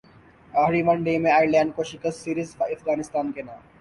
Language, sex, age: Urdu, male, 19-29